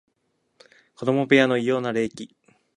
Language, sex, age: Japanese, male, 19-29